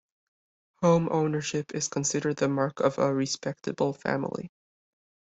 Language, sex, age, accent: English, male, 19-29, United States English